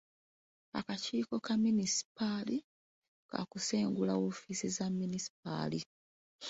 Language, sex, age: Ganda, female, 30-39